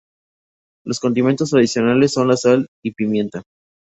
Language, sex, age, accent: Spanish, male, 19-29, México